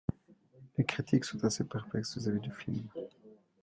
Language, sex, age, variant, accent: French, male, 30-39, Français d'Europe, Français de Suisse